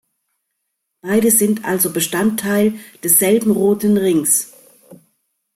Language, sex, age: German, female, 50-59